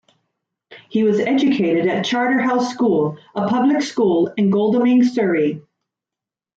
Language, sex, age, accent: English, female, 40-49, Canadian English